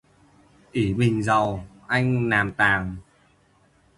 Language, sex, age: Vietnamese, male, 19-29